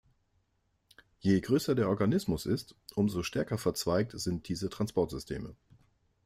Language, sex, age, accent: German, male, 40-49, Deutschland Deutsch